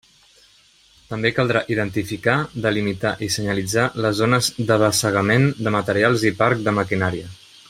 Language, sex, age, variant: Catalan, male, 30-39, Central